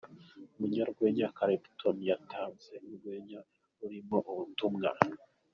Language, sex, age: Kinyarwanda, male, 19-29